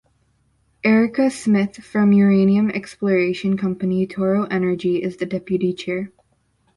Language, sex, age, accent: English, female, under 19, United States English